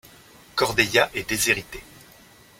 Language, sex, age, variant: French, male, 30-39, Français de métropole